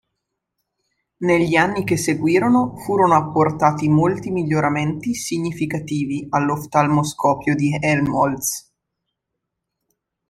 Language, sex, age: Italian, female, 19-29